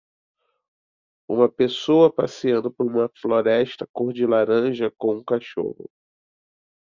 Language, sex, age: Portuguese, male, 40-49